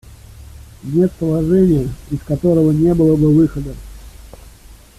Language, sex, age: Russian, male, 40-49